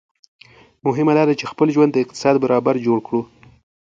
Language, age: Pashto, under 19